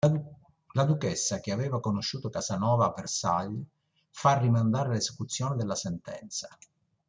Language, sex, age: Italian, male, 60-69